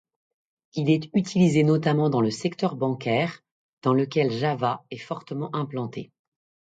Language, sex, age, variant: French, female, 40-49, Français de métropole